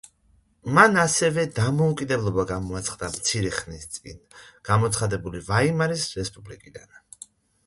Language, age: Georgian, 30-39